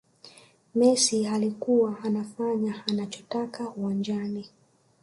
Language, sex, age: Swahili, female, 19-29